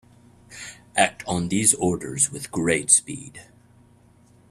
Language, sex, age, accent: English, male, 40-49, United States English